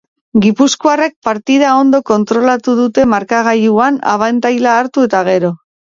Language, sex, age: Basque, female, 50-59